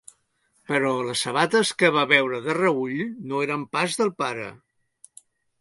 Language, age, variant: Catalan, 60-69, Central